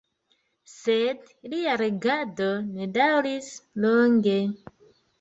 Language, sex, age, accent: Esperanto, female, 30-39, Internacia